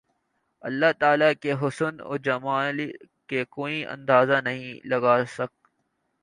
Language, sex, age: Urdu, male, 19-29